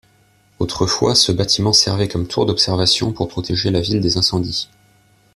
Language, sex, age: French, male, 19-29